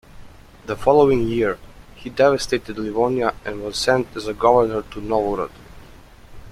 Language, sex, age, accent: English, male, 19-29, United States English